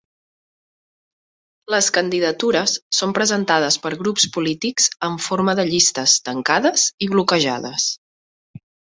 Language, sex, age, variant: Catalan, female, 30-39, Central